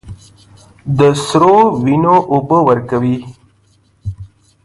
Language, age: Pashto, 19-29